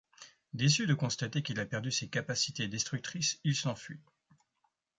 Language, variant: French, Français de métropole